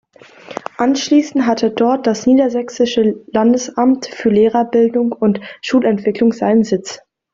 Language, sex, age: German, female, under 19